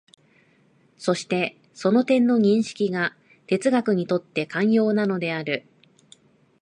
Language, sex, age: Japanese, female, 30-39